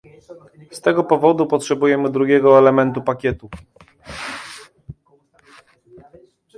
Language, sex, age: Polish, male, 40-49